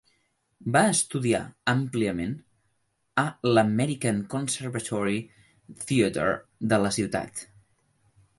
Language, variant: Catalan, Central